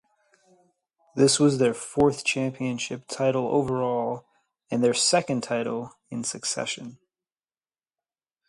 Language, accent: English, United States English